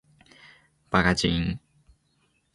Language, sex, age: Japanese, male, under 19